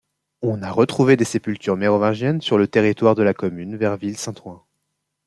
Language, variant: French, Français de métropole